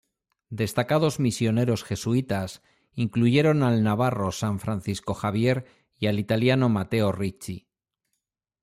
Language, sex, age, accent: Spanish, male, 50-59, España: Norte peninsular (Asturias, Castilla y León, Cantabria, País Vasco, Navarra, Aragón, La Rioja, Guadalajara, Cuenca)